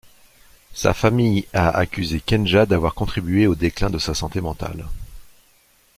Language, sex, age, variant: French, male, 40-49, Français de métropole